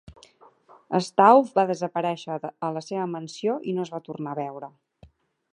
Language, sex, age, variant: Catalan, female, 40-49, Central